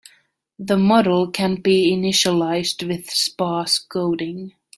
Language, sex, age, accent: English, female, 19-29, England English